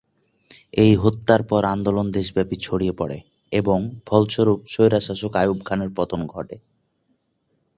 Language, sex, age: Bengali, male, 19-29